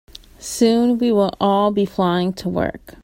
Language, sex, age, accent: English, female, 19-29, United States English